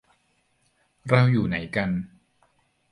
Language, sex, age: Thai, male, 40-49